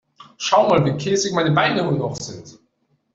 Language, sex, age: German, male, under 19